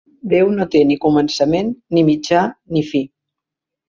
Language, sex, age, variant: Catalan, female, 60-69, Central